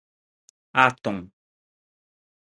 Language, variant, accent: Portuguese, Portuguese (Brasil), Gaucho